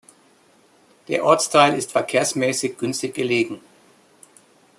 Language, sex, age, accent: German, male, 50-59, Deutschland Deutsch